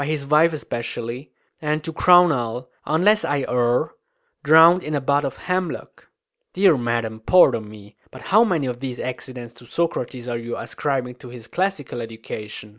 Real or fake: real